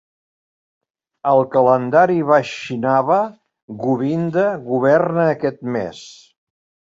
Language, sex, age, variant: Catalan, male, 60-69, Central